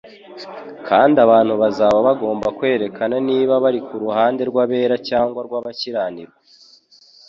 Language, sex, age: Kinyarwanda, female, 19-29